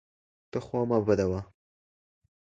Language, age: Pashto, under 19